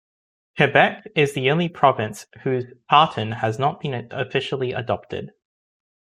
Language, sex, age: English, male, 19-29